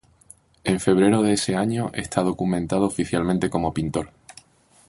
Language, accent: Spanish, España: Sur peninsular (Andalucia, Extremadura, Murcia)